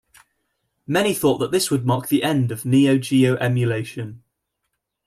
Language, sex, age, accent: English, male, 19-29, England English